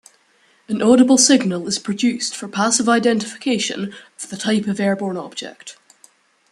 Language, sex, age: English, male, under 19